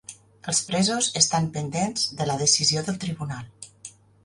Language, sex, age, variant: Catalan, female, 40-49, Nord-Occidental